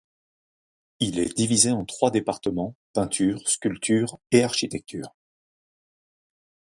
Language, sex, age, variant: French, male, 50-59, Français de métropole